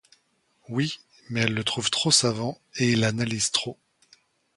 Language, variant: French, Français de métropole